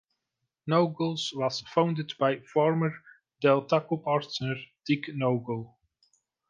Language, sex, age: English, male, 40-49